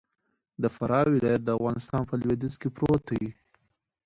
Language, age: Pashto, 19-29